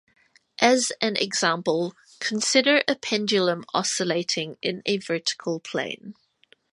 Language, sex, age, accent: English, female, 30-39, New Zealand English